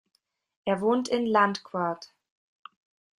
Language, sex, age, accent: German, female, 19-29, Deutschland Deutsch